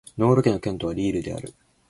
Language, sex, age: Japanese, male, 19-29